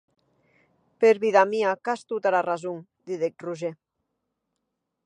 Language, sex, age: Occitan, female, 30-39